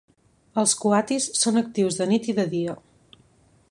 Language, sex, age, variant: Catalan, female, 19-29, Central